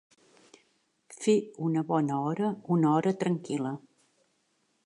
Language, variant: Catalan, Central